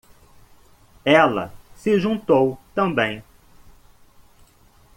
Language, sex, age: Portuguese, male, 30-39